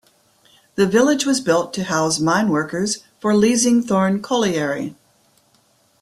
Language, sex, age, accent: English, female, 60-69, United States English